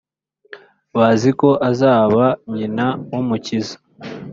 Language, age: Kinyarwanda, 19-29